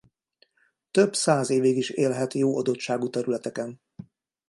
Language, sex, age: Hungarian, male, 50-59